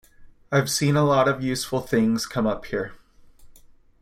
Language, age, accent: English, 30-39, United States English